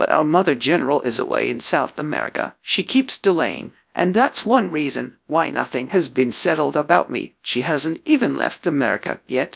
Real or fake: fake